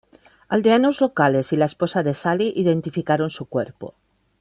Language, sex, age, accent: Spanish, female, 50-59, España: Norte peninsular (Asturias, Castilla y León, Cantabria, País Vasco, Navarra, Aragón, La Rioja, Guadalajara, Cuenca)